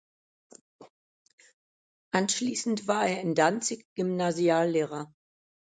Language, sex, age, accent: German, female, 60-69, Deutschland Deutsch